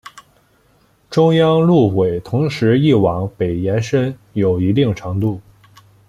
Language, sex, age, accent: Chinese, male, 19-29, 出生地：河南省